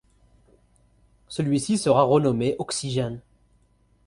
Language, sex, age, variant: French, male, 19-29, Français du nord de l'Afrique